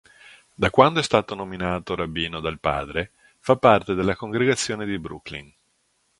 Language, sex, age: Italian, male, 50-59